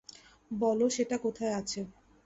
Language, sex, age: Bengali, female, 19-29